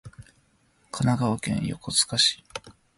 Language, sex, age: Japanese, male, 19-29